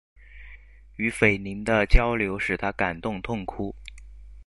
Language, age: Chinese, 19-29